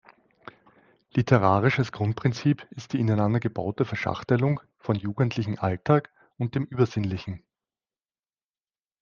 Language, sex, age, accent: German, male, 40-49, Österreichisches Deutsch